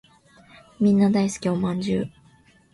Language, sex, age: Japanese, female, under 19